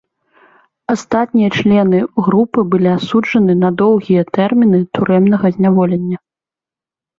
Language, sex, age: Belarusian, female, 19-29